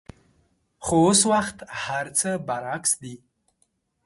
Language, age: Pashto, 19-29